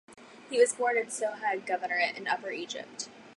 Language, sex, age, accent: English, female, under 19, United States English